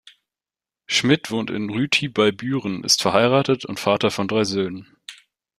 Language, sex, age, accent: German, male, 19-29, Deutschland Deutsch